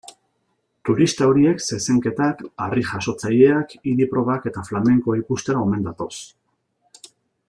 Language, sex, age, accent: Basque, male, 40-49, Mendebalekoa (Araba, Bizkaia, Gipuzkoako mendebaleko herri batzuk)